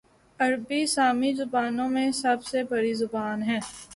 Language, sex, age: Urdu, female, 19-29